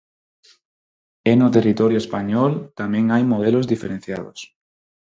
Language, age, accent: Galician, 19-29, Neofalante